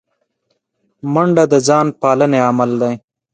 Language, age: Pashto, 19-29